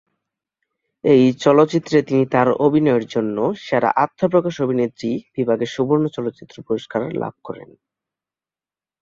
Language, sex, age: Bengali, male, under 19